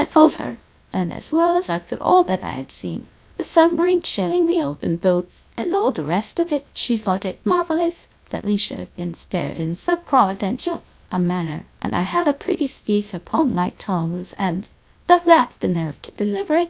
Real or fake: fake